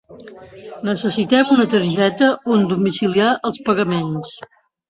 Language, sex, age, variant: Catalan, female, 70-79, Central